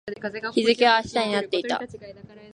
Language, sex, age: Japanese, female, under 19